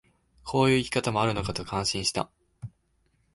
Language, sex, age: Japanese, male, 19-29